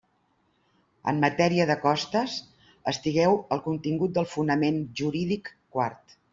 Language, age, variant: Catalan, 60-69, Central